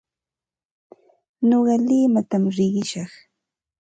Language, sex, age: Ambo-Pasco Quechua, female, 19-29